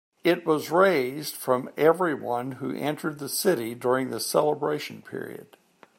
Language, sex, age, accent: English, male, 60-69, United States English